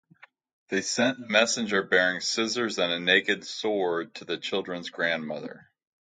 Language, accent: English, United States English